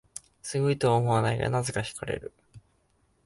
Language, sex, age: Japanese, male, 19-29